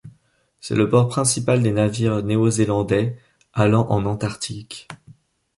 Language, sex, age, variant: French, male, 19-29, Français de métropole